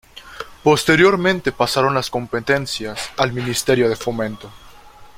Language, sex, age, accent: Spanish, male, 19-29, México